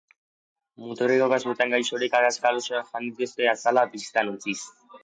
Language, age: Basque, under 19